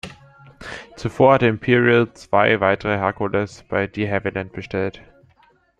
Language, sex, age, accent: German, male, under 19, Deutschland Deutsch